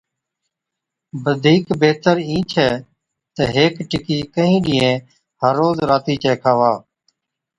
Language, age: Od, 40-49